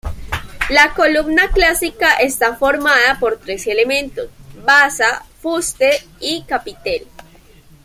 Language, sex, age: Spanish, female, 19-29